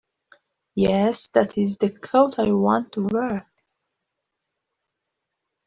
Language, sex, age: English, female, 19-29